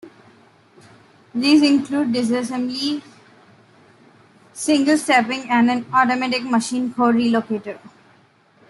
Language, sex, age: English, female, under 19